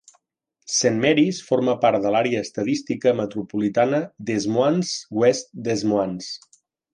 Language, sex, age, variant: Catalan, male, 40-49, Central